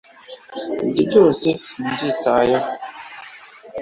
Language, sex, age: Kinyarwanda, male, 40-49